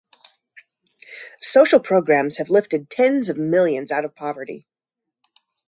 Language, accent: English, United States English